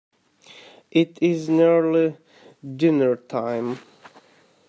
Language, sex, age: English, male, 19-29